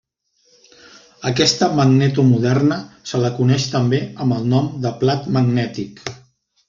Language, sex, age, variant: Catalan, male, 50-59, Central